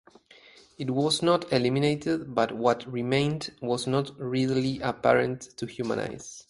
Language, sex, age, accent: English, male, 30-39, United States English